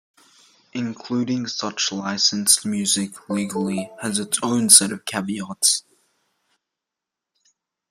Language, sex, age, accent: English, male, under 19, Australian English